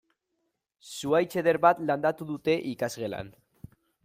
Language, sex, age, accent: Basque, male, 19-29, Mendebalekoa (Araba, Bizkaia, Gipuzkoako mendebaleko herri batzuk)